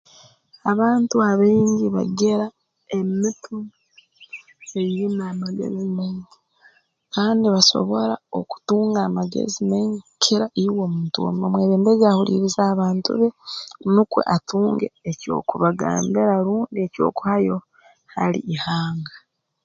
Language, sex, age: Tooro, female, 30-39